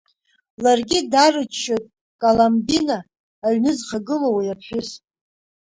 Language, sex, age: Abkhazian, female, 50-59